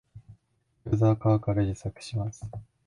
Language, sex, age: Japanese, male, 19-29